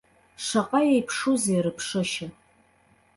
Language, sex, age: Abkhazian, female, 30-39